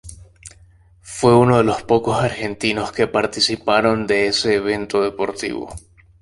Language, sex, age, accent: Spanish, male, 19-29, Caribe: Cuba, Venezuela, Puerto Rico, República Dominicana, Panamá, Colombia caribeña, México caribeño, Costa del golfo de México